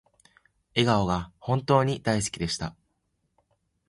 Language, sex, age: Japanese, male, 19-29